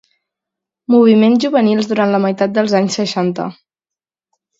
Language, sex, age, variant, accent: Catalan, female, 19-29, Central, central